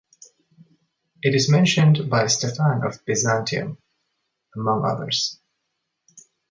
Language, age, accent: English, 30-39, Canadian English